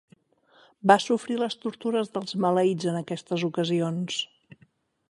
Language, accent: Catalan, central; nord-occidental